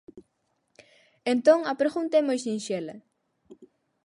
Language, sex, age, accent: Galician, female, under 19, Central (gheada)